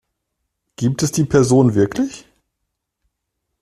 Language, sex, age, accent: German, male, 30-39, Deutschland Deutsch